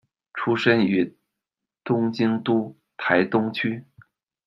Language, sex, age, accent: Chinese, male, 30-39, 出生地：北京市